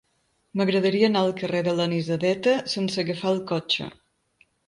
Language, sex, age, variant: Catalan, female, 50-59, Balear